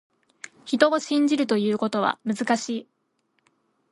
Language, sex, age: Japanese, female, 19-29